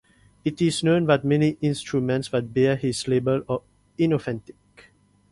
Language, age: English, 30-39